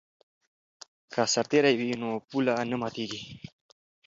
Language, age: Pashto, 19-29